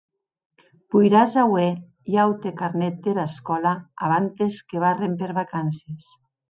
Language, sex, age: Occitan, female, 50-59